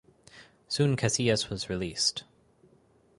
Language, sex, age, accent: English, male, 30-39, United States English